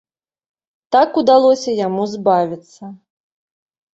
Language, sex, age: Belarusian, female, 30-39